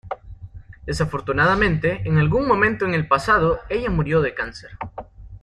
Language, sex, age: Spanish, male, 19-29